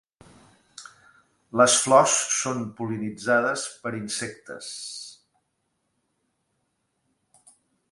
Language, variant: Catalan, Central